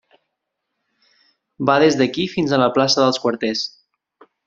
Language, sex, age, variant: Catalan, male, 19-29, Central